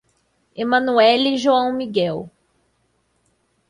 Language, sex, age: Portuguese, female, 30-39